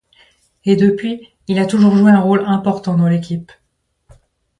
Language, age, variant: French, 30-39, Français de métropole